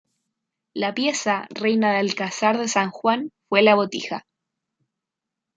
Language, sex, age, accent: Spanish, female, 19-29, Chileno: Chile, Cuyo